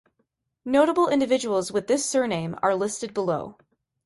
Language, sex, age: English, female, 30-39